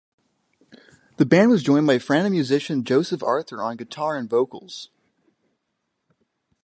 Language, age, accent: English, 19-29, United States English